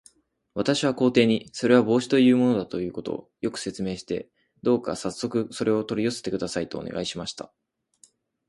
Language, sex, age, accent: Japanese, male, 19-29, 標準